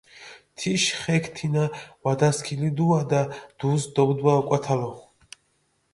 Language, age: Mingrelian, 30-39